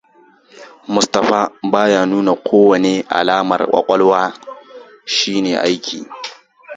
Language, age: Hausa, 19-29